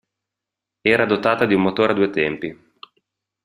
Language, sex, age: Italian, male, 30-39